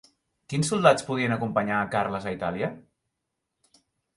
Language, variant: Catalan, Central